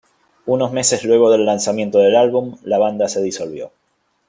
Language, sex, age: Spanish, male, 40-49